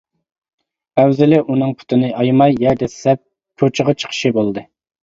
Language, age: Uyghur, 19-29